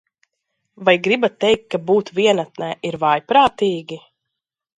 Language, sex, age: Latvian, female, 19-29